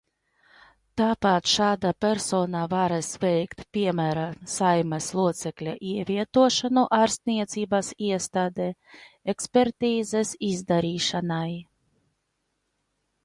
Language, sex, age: Latvian, female, 40-49